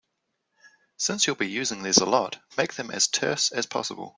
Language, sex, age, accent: English, male, 19-29, New Zealand English